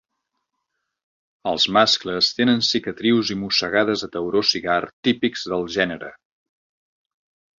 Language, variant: Catalan, Nord-Occidental